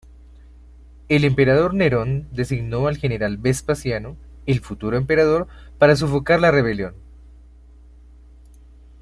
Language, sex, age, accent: Spanish, male, 30-39, Andino-Pacífico: Colombia, Perú, Ecuador, oeste de Bolivia y Venezuela andina